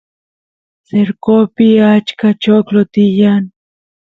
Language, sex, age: Santiago del Estero Quichua, female, 19-29